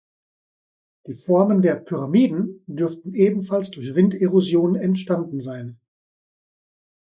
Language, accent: German, Deutschland Deutsch